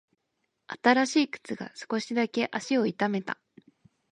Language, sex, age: Japanese, female, 19-29